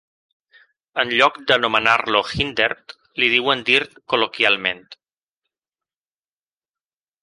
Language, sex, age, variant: Catalan, male, 30-39, Balear